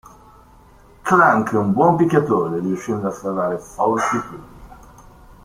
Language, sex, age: Italian, male, 40-49